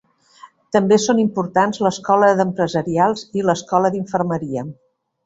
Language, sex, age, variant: Catalan, female, 50-59, Central